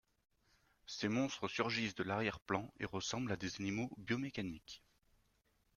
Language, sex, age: French, male, 30-39